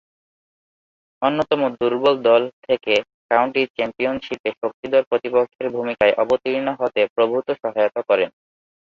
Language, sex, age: Bengali, male, 19-29